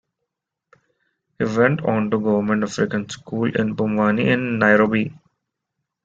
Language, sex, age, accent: English, male, 19-29, India and South Asia (India, Pakistan, Sri Lanka)